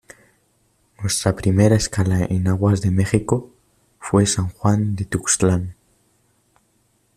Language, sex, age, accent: Spanish, male, under 19, España: Centro-Sur peninsular (Madrid, Toledo, Castilla-La Mancha)